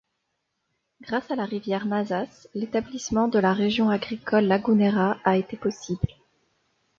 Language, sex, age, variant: French, female, 30-39, Français de métropole